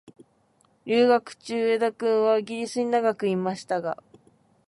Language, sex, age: Japanese, female, 19-29